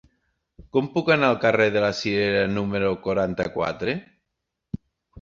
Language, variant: Catalan, Septentrional